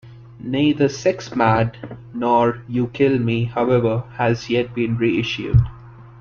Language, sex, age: English, male, 19-29